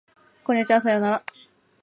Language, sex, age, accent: Japanese, female, 19-29, 東京